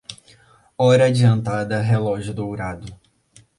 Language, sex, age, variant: Portuguese, male, under 19, Portuguese (Brasil)